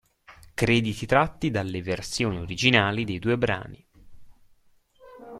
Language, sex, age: Italian, male, under 19